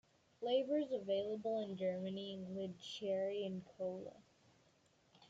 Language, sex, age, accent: English, male, under 19, United States English